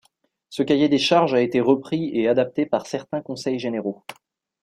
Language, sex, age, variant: French, male, 19-29, Français de métropole